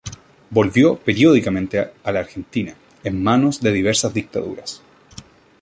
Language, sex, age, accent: Spanish, male, 19-29, Chileno: Chile, Cuyo